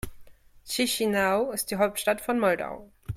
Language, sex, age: German, female, 30-39